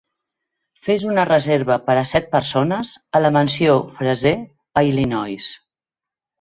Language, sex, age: Catalan, female, 60-69